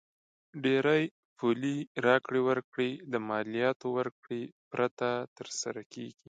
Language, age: Pashto, 19-29